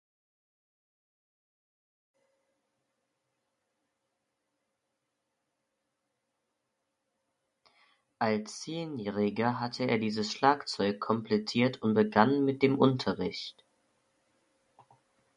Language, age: German, 19-29